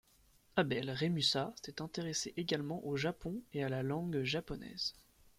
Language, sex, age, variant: French, male, 19-29, Français de métropole